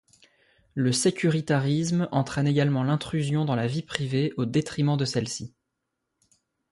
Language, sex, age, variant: French, male, 19-29, Français de métropole